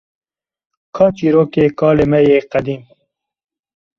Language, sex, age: Kurdish, male, 30-39